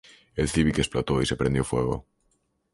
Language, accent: Spanish, España: Norte peninsular (Asturias, Castilla y León, Cantabria, País Vasco, Navarra, Aragón, La Rioja, Guadalajara, Cuenca)